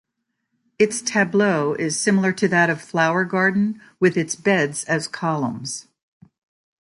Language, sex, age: English, female, 60-69